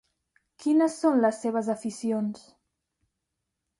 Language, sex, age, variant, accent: Catalan, female, 19-29, Central, central